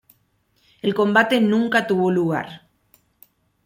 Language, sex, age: Spanish, female, 40-49